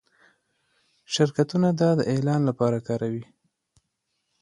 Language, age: Pashto, 30-39